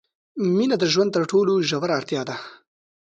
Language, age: Pashto, 19-29